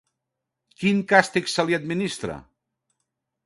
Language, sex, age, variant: Catalan, male, 50-59, Central